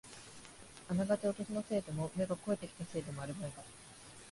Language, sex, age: Japanese, female, 19-29